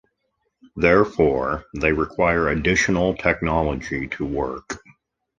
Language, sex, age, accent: English, male, 40-49, United States English